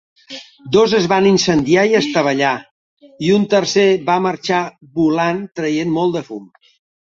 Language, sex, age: Catalan, male, 60-69